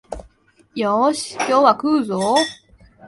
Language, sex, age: Japanese, female, 19-29